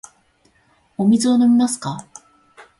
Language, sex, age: Japanese, female, 50-59